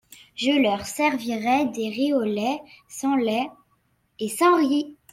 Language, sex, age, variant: French, female, under 19, Français de métropole